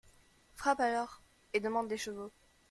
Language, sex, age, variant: French, female, under 19, Français de métropole